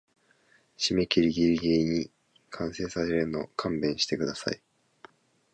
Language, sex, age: Japanese, male, 19-29